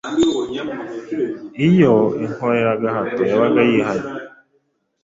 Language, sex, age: Kinyarwanda, male, 19-29